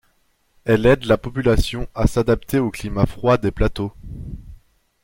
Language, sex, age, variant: French, male, 19-29, Français de métropole